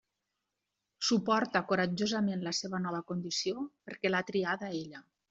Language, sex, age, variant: Catalan, female, 50-59, Nord-Occidental